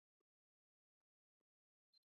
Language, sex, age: Georgian, male, under 19